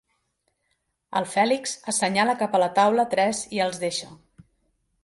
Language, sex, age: Catalan, female, 30-39